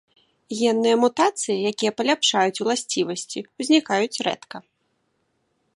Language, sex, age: Belarusian, female, 19-29